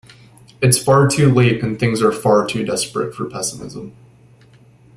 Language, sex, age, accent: English, male, 19-29, United States English